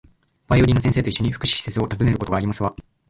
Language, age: Japanese, 19-29